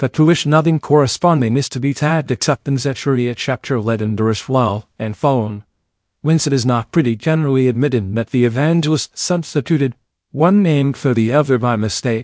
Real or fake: fake